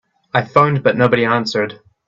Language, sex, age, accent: English, male, 19-29, New Zealand English